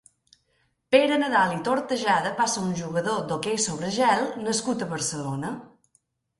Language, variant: Catalan, Balear